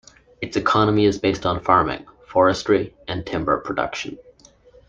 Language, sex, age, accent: English, male, 19-29, Canadian English